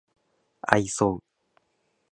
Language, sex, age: Japanese, male, 19-29